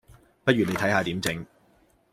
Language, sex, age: Cantonese, male, 30-39